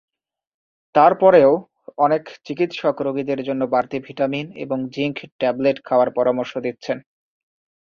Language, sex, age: Bengali, male, 19-29